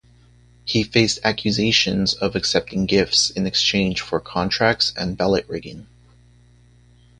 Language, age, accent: English, 30-39, United States English